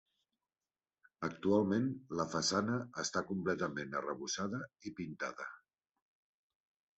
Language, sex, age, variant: Catalan, male, 60-69, Central